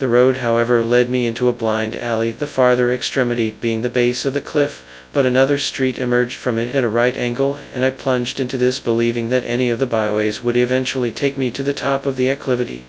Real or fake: fake